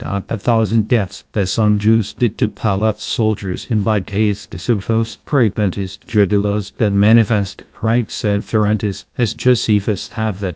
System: TTS, GlowTTS